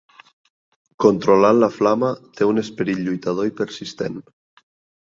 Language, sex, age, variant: Catalan, male, 19-29, Nord-Occidental